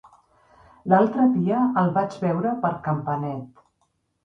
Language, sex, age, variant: Catalan, female, 50-59, Central